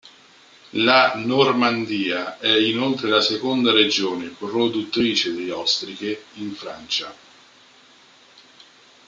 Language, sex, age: Italian, male, 40-49